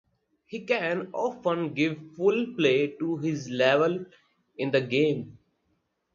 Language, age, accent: English, 19-29, India and South Asia (India, Pakistan, Sri Lanka)